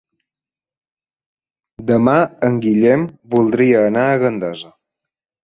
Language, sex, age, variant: Catalan, male, 30-39, Balear